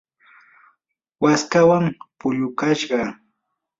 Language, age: Yanahuanca Pasco Quechua, 19-29